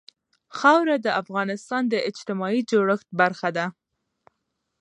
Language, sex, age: Pashto, female, under 19